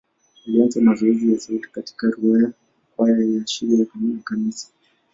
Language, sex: Swahili, male